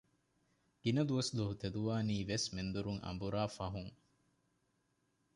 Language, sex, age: Divehi, male, 19-29